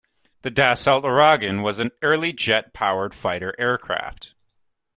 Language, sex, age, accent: English, male, 19-29, Canadian English